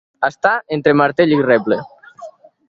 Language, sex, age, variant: Catalan, male, under 19, Central